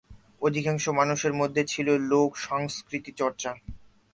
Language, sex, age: Bengali, male, 19-29